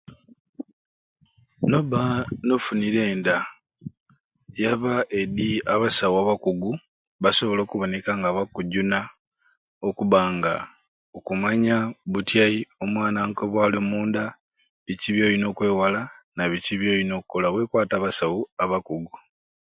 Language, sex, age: Ruuli, male, 30-39